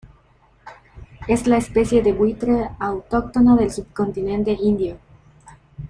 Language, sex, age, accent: Spanish, female, 19-29, América central